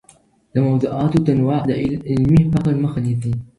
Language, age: Pashto, under 19